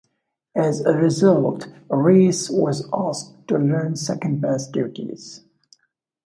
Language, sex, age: English, male, 19-29